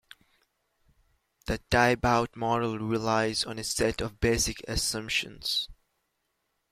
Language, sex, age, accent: English, male, 19-29, West Indies and Bermuda (Bahamas, Bermuda, Jamaica, Trinidad)